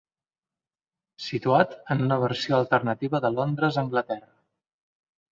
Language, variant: Catalan, Central